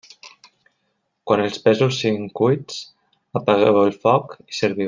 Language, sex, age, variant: Catalan, male, 19-29, Nord-Occidental